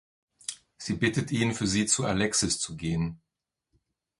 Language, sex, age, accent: German, male, 50-59, Deutschland Deutsch